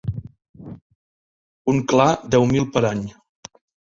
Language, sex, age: Catalan, male, 60-69